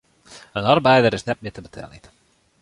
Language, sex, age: Western Frisian, male, 19-29